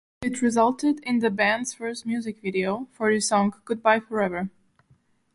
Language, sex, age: English, female, 19-29